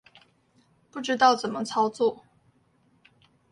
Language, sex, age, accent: Chinese, female, under 19, 出生地：臺中市